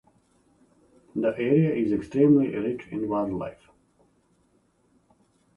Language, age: English, 40-49